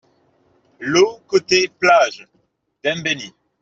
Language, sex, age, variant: French, male, 19-29, Français de métropole